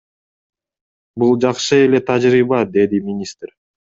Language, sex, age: Kyrgyz, male, 19-29